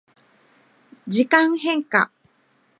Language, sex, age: Japanese, female, 50-59